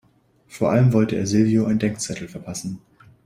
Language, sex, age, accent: German, male, under 19, Deutschland Deutsch